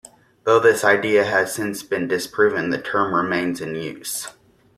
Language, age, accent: English, 19-29, United States English